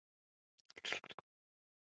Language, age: Pashto, 19-29